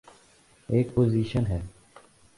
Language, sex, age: Urdu, male, 19-29